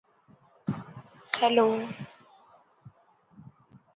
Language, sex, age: English, female, 19-29